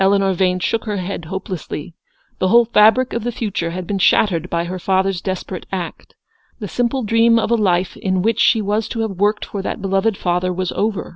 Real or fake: real